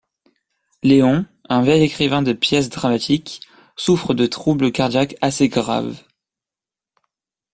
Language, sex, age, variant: French, male, under 19, Français de métropole